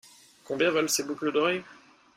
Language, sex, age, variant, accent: French, male, 19-29, Français d'Europe, Français de Belgique